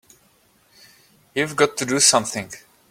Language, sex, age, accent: English, male, 30-39, United States English